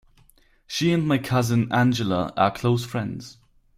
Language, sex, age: English, male, 19-29